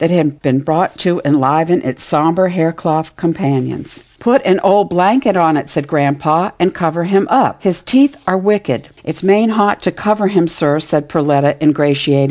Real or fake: real